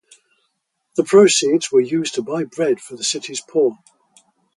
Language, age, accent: English, 80-89, England English